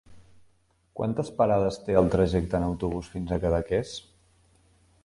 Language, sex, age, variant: Catalan, male, 19-29, Septentrional